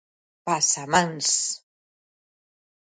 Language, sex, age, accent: Galician, female, 60-69, Normativo (estándar)